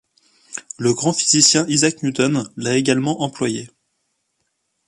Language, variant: French, Français de métropole